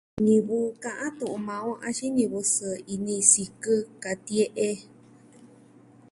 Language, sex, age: Southwestern Tlaxiaco Mixtec, female, 19-29